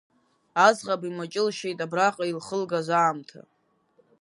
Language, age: Abkhazian, 30-39